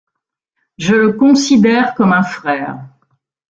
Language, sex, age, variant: French, female, 60-69, Français de métropole